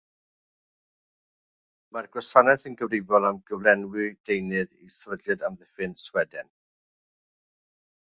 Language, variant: Welsh, South-Eastern Welsh